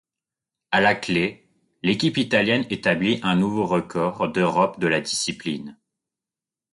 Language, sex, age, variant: French, male, 19-29, Français de métropole